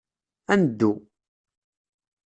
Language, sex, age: Kabyle, male, 30-39